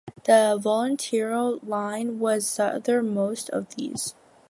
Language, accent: English, United States English